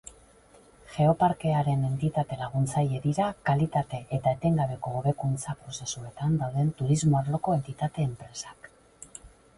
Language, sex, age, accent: Basque, female, 50-59, Mendebalekoa (Araba, Bizkaia, Gipuzkoako mendebaleko herri batzuk)